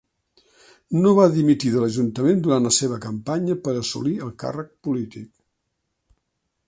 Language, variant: Catalan, Central